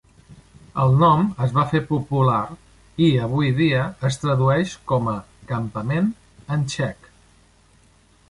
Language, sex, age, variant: Catalan, male, 50-59, Central